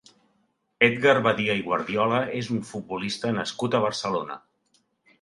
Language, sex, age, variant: Catalan, male, 60-69, Central